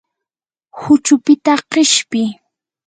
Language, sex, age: Yanahuanca Pasco Quechua, female, 19-29